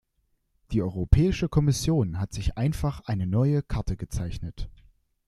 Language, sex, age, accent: German, male, under 19, Deutschland Deutsch